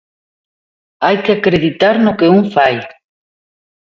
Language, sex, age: Galician, female, 40-49